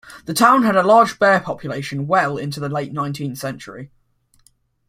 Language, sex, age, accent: English, male, under 19, England English